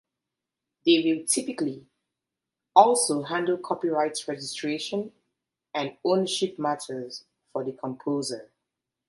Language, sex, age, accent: English, female, 30-39, England English